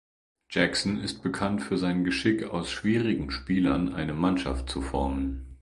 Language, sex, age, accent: German, male, 30-39, Deutschland Deutsch